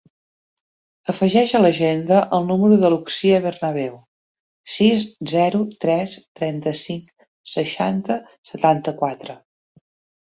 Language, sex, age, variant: Catalan, female, 40-49, Central